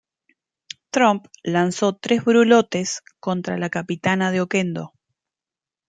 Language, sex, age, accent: Spanish, female, 40-49, Rioplatense: Argentina, Uruguay, este de Bolivia, Paraguay